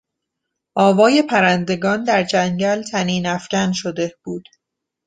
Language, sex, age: Persian, female, 30-39